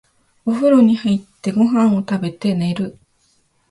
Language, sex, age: Japanese, female, 19-29